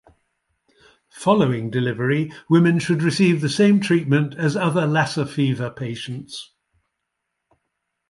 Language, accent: English, England English